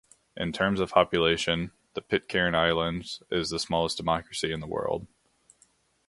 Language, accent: English, United States English